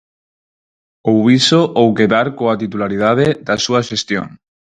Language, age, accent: Galician, 19-29, Neofalante